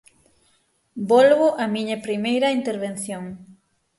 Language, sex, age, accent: Galician, female, 30-39, Atlántico (seseo e gheada); Normativo (estándar)